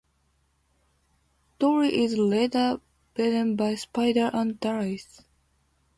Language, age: English, 19-29